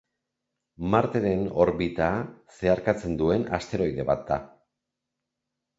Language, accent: Basque, Erdialdekoa edo Nafarra (Gipuzkoa, Nafarroa)